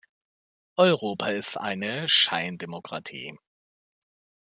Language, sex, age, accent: German, male, 30-39, Deutschland Deutsch